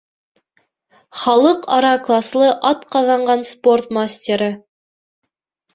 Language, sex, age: Bashkir, female, 19-29